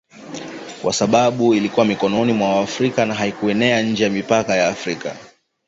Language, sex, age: Swahili, male, 19-29